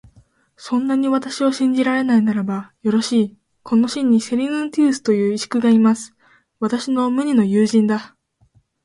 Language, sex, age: Japanese, female, 19-29